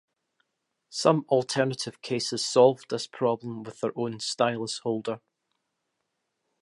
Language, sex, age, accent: English, male, 30-39, Scottish English